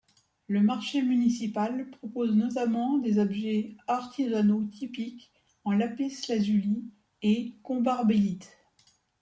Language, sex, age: French, female, 50-59